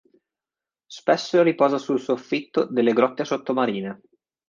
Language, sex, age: Italian, male, 30-39